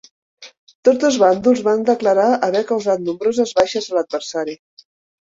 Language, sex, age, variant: Catalan, female, 50-59, Central